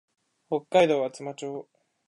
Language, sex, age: Japanese, male, 19-29